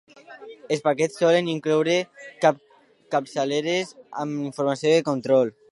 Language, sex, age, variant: Catalan, male, under 19, Alacantí